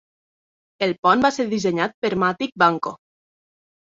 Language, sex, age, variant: Catalan, female, 19-29, Nord-Occidental